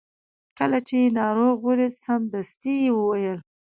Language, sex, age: Pashto, female, 19-29